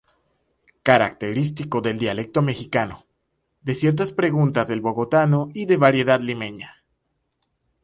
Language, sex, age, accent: Spanish, male, 19-29, Caribe: Cuba, Venezuela, Puerto Rico, República Dominicana, Panamá, Colombia caribeña, México caribeño, Costa del golfo de México